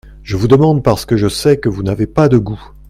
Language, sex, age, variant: French, male, 60-69, Français de métropole